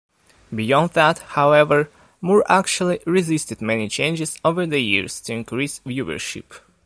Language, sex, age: English, male, 19-29